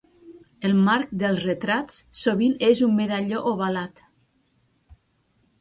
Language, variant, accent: Catalan, Central, central